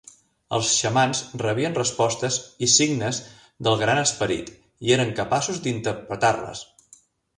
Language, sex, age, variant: Catalan, male, 40-49, Central